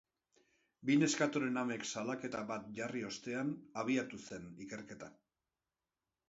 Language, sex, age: Basque, male, 60-69